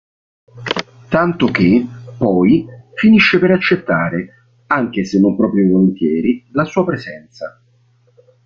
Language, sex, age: Italian, male, 50-59